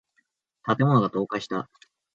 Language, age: Japanese, 19-29